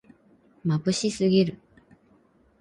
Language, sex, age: Japanese, female, 30-39